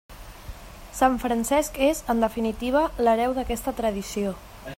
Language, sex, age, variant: Catalan, female, 19-29, Central